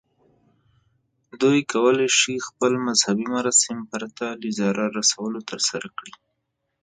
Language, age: Pashto, 19-29